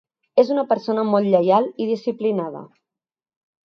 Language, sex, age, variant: Catalan, female, 30-39, Central